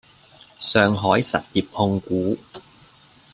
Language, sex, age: Cantonese, male, 19-29